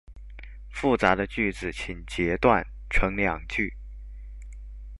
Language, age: Chinese, 19-29